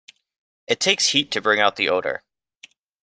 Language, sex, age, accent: English, male, 19-29, United States English